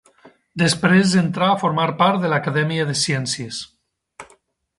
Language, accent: Catalan, valencià